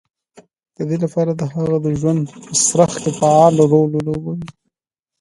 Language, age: Pashto, 19-29